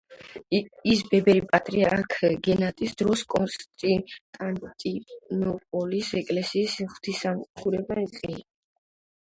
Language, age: Georgian, under 19